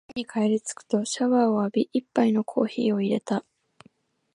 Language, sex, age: Japanese, female, 19-29